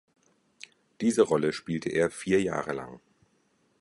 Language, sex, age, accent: German, male, 50-59, Deutschland Deutsch